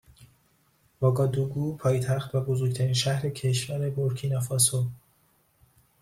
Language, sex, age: Persian, male, 19-29